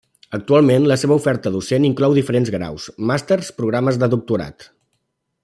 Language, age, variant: Catalan, 40-49, Central